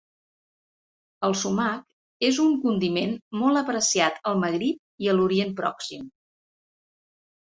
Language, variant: Catalan, Central